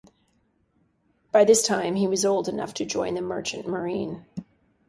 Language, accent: English, United States English